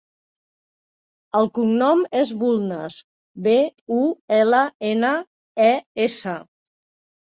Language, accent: Catalan, Empordanès